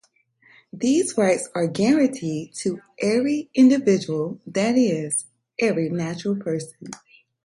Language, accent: English, United States English